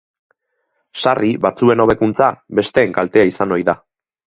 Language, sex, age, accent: Basque, male, 30-39, Mendebalekoa (Araba, Bizkaia, Gipuzkoako mendebaleko herri batzuk)